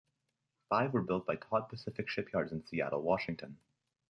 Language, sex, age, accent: English, male, under 19, United States English